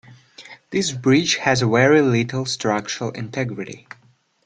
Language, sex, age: English, male, 19-29